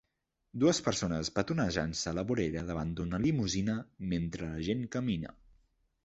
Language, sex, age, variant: Catalan, male, 19-29, Central